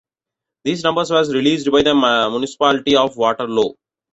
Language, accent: English, Southern African (South Africa, Zimbabwe, Namibia)